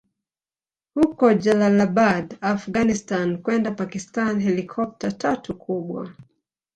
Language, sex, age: Swahili, female, 50-59